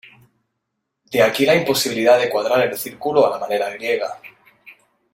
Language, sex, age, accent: Spanish, male, 19-29, España: Norte peninsular (Asturias, Castilla y León, Cantabria, País Vasco, Navarra, Aragón, La Rioja, Guadalajara, Cuenca)